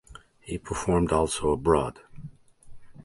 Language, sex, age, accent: English, male, 40-49, United States English